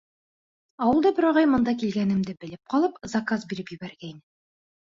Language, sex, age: Bashkir, female, 30-39